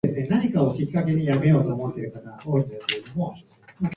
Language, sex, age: Japanese, female, 19-29